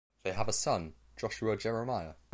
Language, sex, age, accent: English, male, under 19, England English